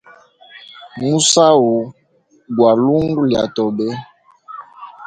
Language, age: Hemba, 19-29